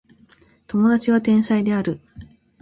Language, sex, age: Japanese, female, 19-29